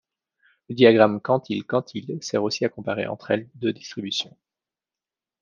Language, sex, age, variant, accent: French, male, 30-39, Français d'Europe, Français de Belgique